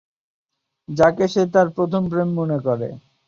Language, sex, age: Bengali, male, 19-29